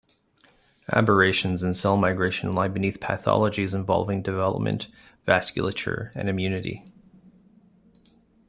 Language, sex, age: English, male, 40-49